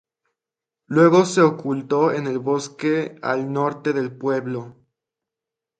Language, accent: Spanish, México